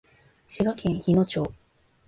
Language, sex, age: Japanese, female, 19-29